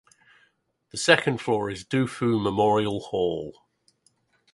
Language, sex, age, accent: English, male, 50-59, England English